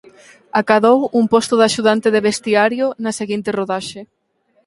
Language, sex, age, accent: Galician, female, 19-29, Atlántico (seseo e gheada)